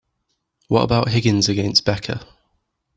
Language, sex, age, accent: English, male, 19-29, England English